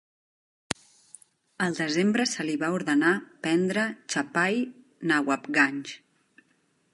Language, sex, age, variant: Catalan, female, 40-49, Central